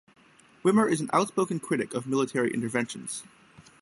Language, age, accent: English, 19-29, United States English